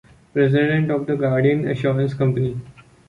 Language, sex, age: English, male, under 19